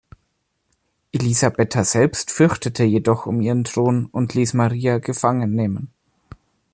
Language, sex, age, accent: German, male, 19-29, Deutschland Deutsch